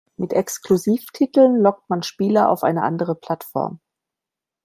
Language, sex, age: German, female, 40-49